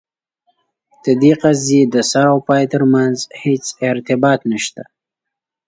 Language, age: Pashto, 19-29